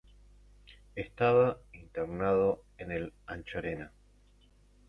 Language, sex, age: Spanish, male, 40-49